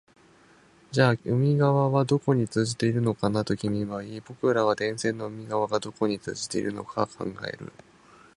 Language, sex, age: Japanese, male, 19-29